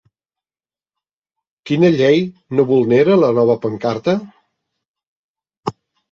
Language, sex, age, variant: Catalan, male, 60-69, Central